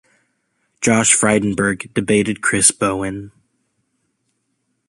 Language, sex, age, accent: English, male, 19-29, United States English